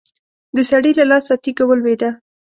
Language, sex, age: Pashto, female, 19-29